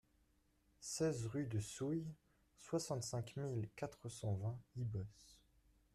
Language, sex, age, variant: French, male, under 19, Français de métropole